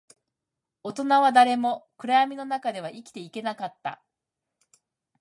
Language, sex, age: Japanese, female, 40-49